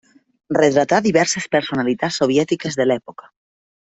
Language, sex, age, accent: Catalan, female, 30-39, valencià